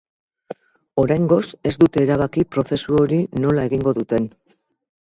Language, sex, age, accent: Basque, female, 60-69, Mendebalekoa (Araba, Bizkaia, Gipuzkoako mendebaleko herri batzuk)